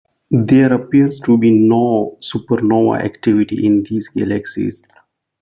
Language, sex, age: English, male, 19-29